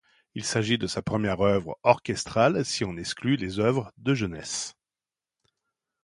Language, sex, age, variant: French, male, 40-49, Français de métropole